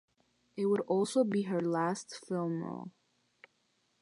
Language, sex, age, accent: English, female, under 19, United States English